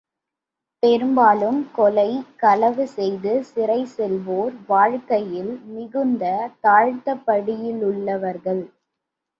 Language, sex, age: Tamil, female, under 19